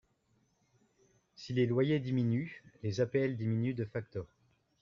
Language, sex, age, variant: French, male, 30-39, Français de métropole